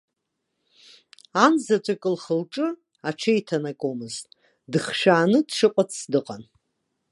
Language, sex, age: Abkhazian, female, 60-69